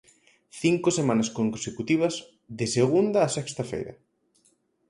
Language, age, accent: Galician, 19-29, Oriental (común en zona oriental)